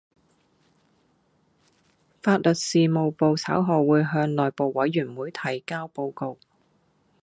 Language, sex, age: Cantonese, female, 40-49